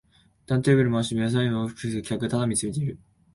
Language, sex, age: Japanese, male, 19-29